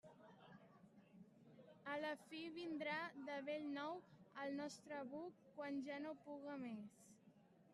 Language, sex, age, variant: Catalan, female, under 19, Central